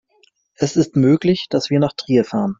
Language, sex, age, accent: German, male, 30-39, Deutschland Deutsch